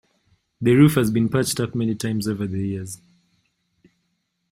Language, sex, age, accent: English, male, 19-29, United States English